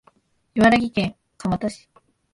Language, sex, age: Japanese, female, 19-29